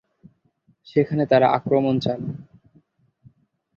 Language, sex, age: Bengali, male, 19-29